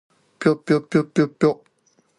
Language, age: English, 19-29